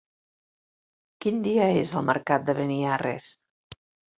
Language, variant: Catalan, Central